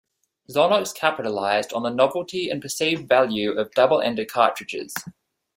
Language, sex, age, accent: English, male, 19-29, Australian English